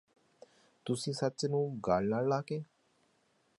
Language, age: Punjabi, 30-39